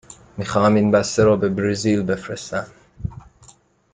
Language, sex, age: Persian, male, 19-29